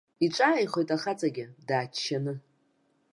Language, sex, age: Abkhazian, female, 50-59